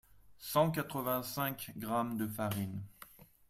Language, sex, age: French, male, 40-49